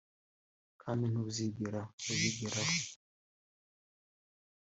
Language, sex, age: Kinyarwanda, male, 19-29